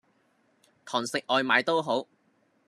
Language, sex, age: Cantonese, female, 19-29